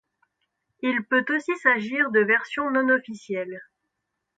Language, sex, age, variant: French, female, 19-29, Français de métropole